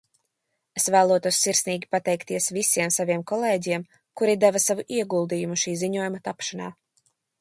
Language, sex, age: Latvian, female, under 19